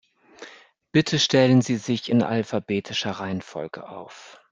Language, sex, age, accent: German, male, 50-59, Deutschland Deutsch